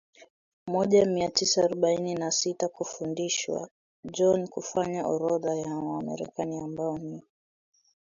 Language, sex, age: Swahili, female, 19-29